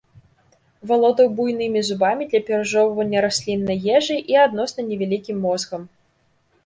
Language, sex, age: Belarusian, female, 19-29